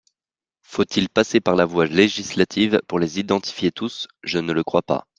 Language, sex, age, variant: French, male, 19-29, Français de métropole